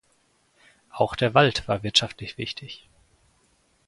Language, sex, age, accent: German, male, 19-29, Deutschland Deutsch